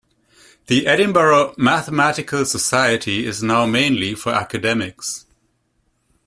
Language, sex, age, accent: English, male, 50-59, Canadian English